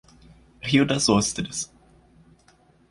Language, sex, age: Portuguese, male, 19-29